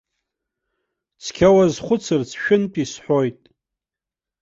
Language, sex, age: Abkhazian, male, 30-39